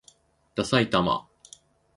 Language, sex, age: Japanese, male, 19-29